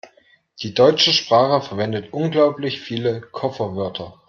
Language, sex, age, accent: German, male, 30-39, Deutschland Deutsch